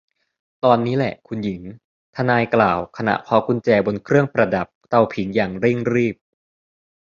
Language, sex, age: Thai, male, 19-29